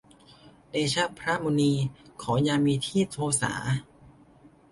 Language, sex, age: Thai, male, 19-29